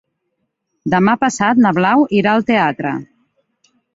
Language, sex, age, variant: Catalan, female, 40-49, Central